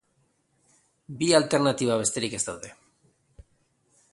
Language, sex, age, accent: Basque, male, 50-59, Erdialdekoa edo Nafarra (Gipuzkoa, Nafarroa)